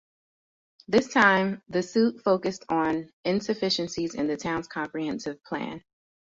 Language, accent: English, United States English